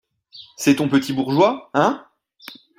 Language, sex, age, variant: French, male, 30-39, Français de métropole